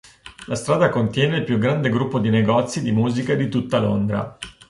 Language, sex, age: Italian, male, 30-39